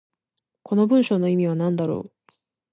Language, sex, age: Japanese, female, 19-29